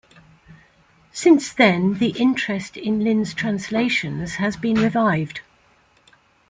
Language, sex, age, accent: English, female, 70-79, England English